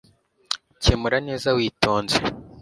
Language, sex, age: Kinyarwanda, male, under 19